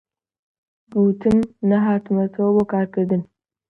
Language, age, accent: Central Kurdish, 19-29, سۆرانی